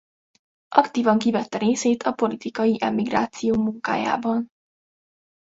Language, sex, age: Hungarian, female, 19-29